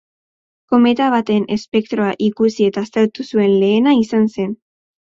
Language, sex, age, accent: Basque, female, under 19, Mendebalekoa (Araba, Bizkaia, Gipuzkoako mendebaleko herri batzuk)